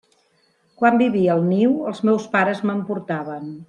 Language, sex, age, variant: Catalan, female, 50-59, Central